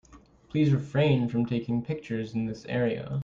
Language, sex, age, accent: English, male, 19-29, United States English